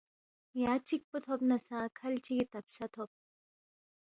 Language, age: Balti, 19-29